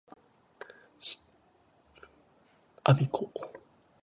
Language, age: Japanese, 19-29